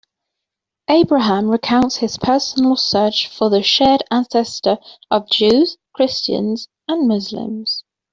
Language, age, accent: English, 19-29, England English